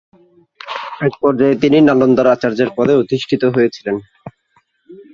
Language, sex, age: Bengali, male, 19-29